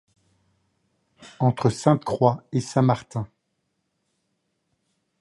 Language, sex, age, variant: French, male, 50-59, Français de métropole